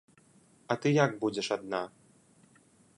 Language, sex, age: Belarusian, male, 19-29